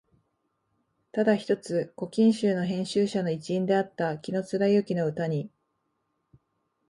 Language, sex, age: Japanese, female, 30-39